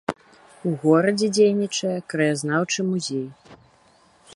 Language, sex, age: Belarusian, female, 30-39